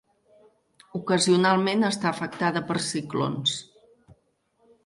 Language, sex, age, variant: Catalan, female, 50-59, Central